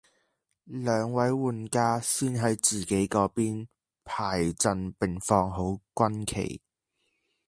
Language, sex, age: Cantonese, male, under 19